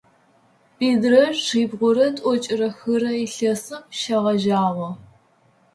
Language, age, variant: Adyghe, 50-59, Адыгабзэ (Кирил, пстэумэ зэдыряе)